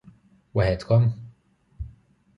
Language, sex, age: Maltese, male, 19-29